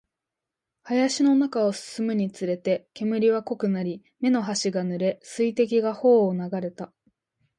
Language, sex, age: Japanese, female, under 19